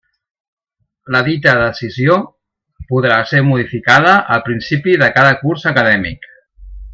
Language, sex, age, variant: Catalan, male, 50-59, Central